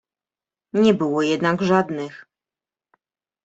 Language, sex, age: Polish, female, 30-39